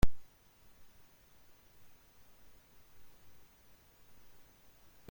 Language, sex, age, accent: Spanish, female, 50-59, España: Centro-Sur peninsular (Madrid, Toledo, Castilla-La Mancha)